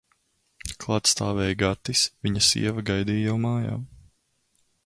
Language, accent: Latvian, Vidzemes